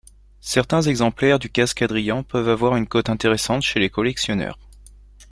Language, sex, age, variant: French, male, 30-39, Français de métropole